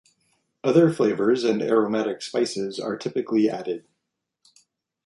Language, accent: English, United States English